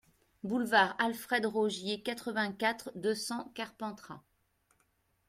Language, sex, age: French, female, 40-49